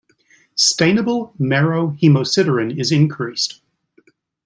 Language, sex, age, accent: English, male, 60-69, United States English